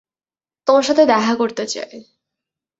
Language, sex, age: Bengali, female, 19-29